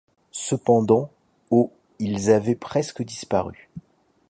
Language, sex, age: French, male, 40-49